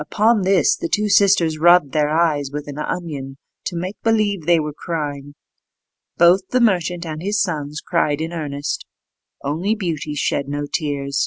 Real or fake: real